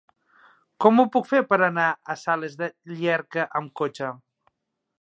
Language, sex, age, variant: Catalan, male, 30-39, Central